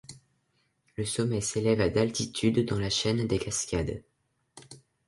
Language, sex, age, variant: French, male, under 19, Français de métropole